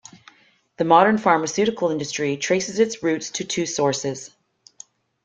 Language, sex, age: English, female, 50-59